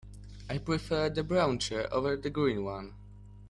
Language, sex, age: English, male, under 19